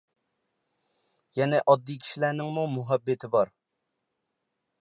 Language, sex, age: Uyghur, male, 40-49